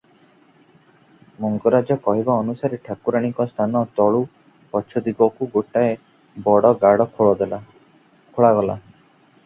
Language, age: Odia, 19-29